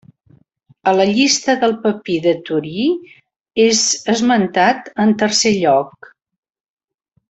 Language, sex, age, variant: Catalan, female, 60-69, Central